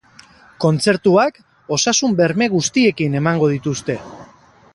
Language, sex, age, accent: Basque, male, 30-39, Mendebalekoa (Araba, Bizkaia, Gipuzkoako mendebaleko herri batzuk)